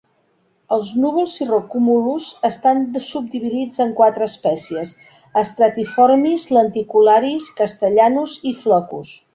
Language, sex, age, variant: Catalan, female, 50-59, Central